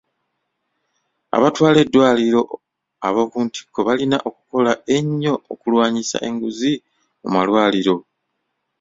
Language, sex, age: Ganda, male, 30-39